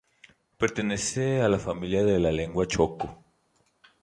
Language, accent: Spanish, México